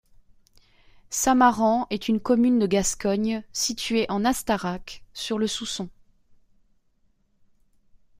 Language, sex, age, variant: French, female, 30-39, Français de métropole